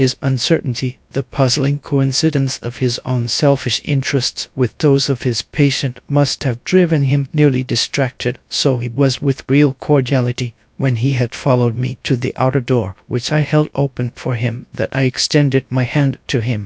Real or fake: fake